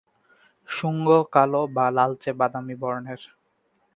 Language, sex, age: Bengali, male, 19-29